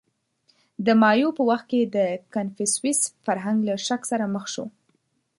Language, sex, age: Pashto, female, 19-29